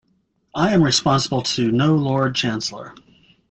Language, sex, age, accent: English, male, 30-39, United States English